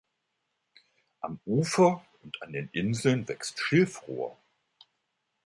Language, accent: German, Deutschland Deutsch